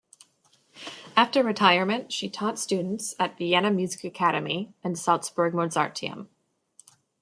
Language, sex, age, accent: English, female, 19-29, United States English